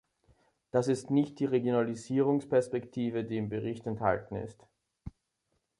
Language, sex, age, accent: German, male, 19-29, Österreichisches Deutsch